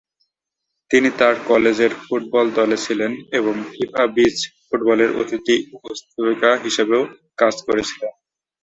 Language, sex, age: Bengali, male, 19-29